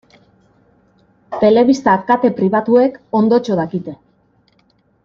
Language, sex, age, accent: Basque, female, 30-39, Mendebalekoa (Araba, Bizkaia, Gipuzkoako mendebaleko herri batzuk)